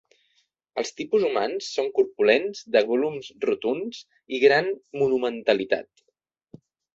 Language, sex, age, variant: Catalan, male, 19-29, Central